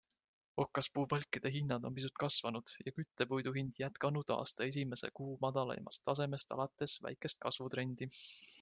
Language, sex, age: Estonian, male, 19-29